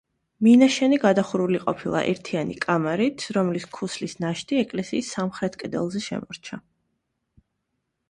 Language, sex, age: Georgian, female, 19-29